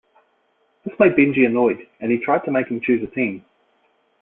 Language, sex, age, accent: English, male, 40-49, New Zealand English